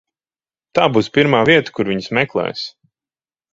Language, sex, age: Latvian, male, 30-39